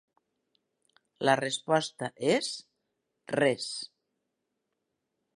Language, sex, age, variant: Catalan, female, 60-69, Nord-Occidental